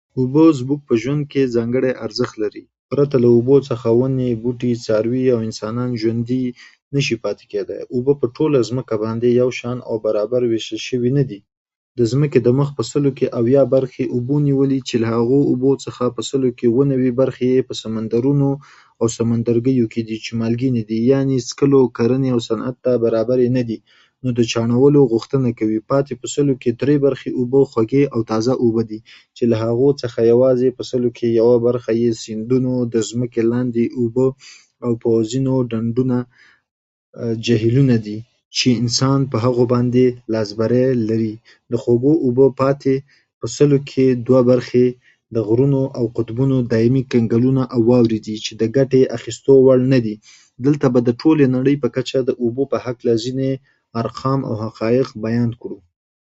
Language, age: Pashto, 19-29